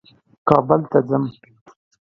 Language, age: Pashto, 19-29